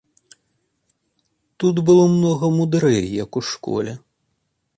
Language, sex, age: Belarusian, male, 30-39